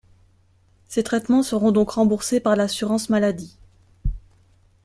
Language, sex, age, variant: French, female, 19-29, Français de métropole